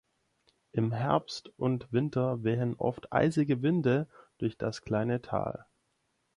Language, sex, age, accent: German, male, 19-29, Deutschland Deutsch